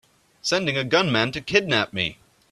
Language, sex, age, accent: English, male, 19-29, Canadian English